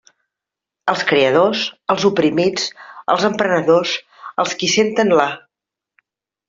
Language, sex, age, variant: Catalan, female, 50-59, Central